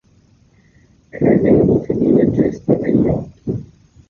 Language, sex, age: Italian, male, 50-59